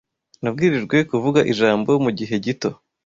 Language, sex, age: Kinyarwanda, male, 19-29